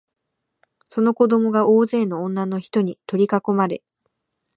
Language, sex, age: Japanese, female, 19-29